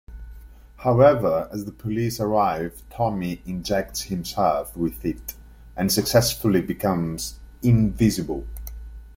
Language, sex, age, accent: English, male, 30-39, England English